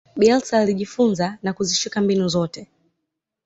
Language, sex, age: Swahili, female, 19-29